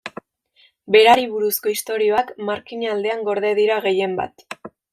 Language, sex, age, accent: Basque, female, 19-29, Mendebalekoa (Araba, Bizkaia, Gipuzkoako mendebaleko herri batzuk)